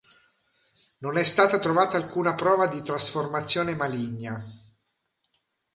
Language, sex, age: Italian, male, 40-49